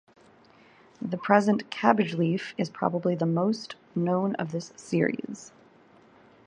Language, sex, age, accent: English, female, 30-39, United States English